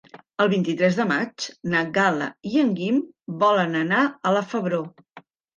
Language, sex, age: Catalan, female, 50-59